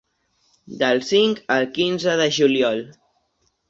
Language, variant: Catalan, Central